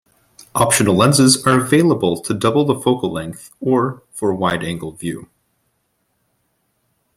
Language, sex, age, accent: English, male, 19-29, United States English